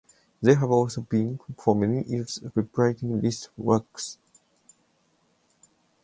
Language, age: English, 19-29